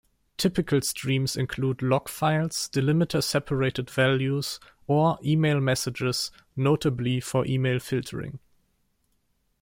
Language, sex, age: English, male, 19-29